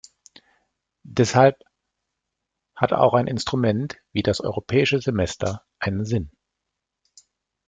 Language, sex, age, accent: German, male, 40-49, Deutschland Deutsch